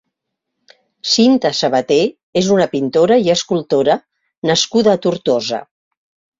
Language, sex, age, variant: Catalan, female, 60-69, Central